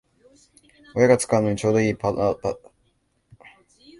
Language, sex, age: Japanese, male, 19-29